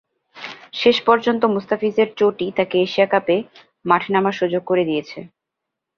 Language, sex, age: Bengali, female, 19-29